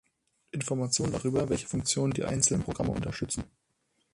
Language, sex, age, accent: German, female, 19-29, Deutschland Deutsch